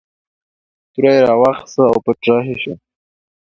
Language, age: Pashto, 19-29